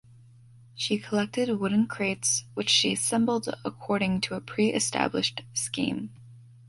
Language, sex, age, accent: English, female, under 19, United States English